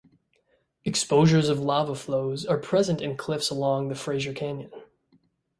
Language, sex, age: English, male, 19-29